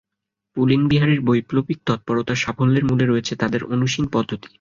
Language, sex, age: Bengali, male, 19-29